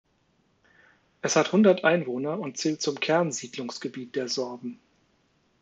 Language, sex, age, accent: German, male, 40-49, Deutschland Deutsch